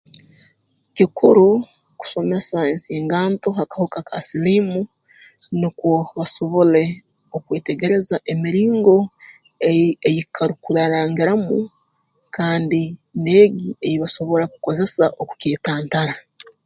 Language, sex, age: Tooro, female, 19-29